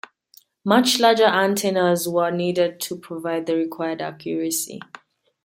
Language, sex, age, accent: English, female, 19-29, England English